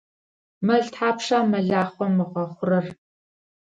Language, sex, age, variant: Adyghe, female, 19-29, Адыгабзэ (Кирил, пстэумэ зэдыряе)